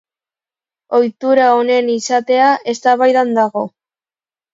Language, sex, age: Basque, female, under 19